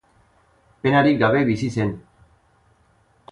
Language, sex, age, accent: Basque, male, 40-49, Erdialdekoa edo Nafarra (Gipuzkoa, Nafarroa)